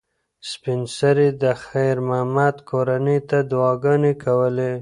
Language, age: Pashto, 30-39